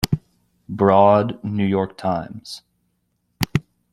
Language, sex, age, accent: English, male, 30-39, United States English